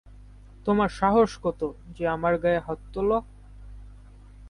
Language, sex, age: Bengali, male, under 19